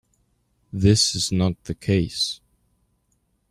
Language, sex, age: English, male, 19-29